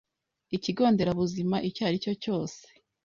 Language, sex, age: Kinyarwanda, female, 19-29